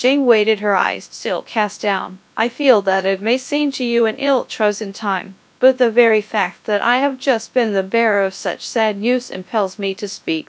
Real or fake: fake